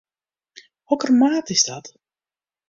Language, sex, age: Western Frisian, female, 30-39